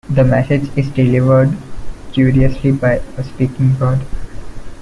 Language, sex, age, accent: English, male, 19-29, India and South Asia (India, Pakistan, Sri Lanka)